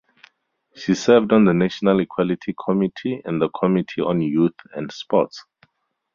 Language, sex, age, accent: English, male, 30-39, Southern African (South Africa, Zimbabwe, Namibia)